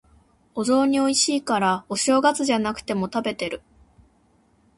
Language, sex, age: Japanese, female, 19-29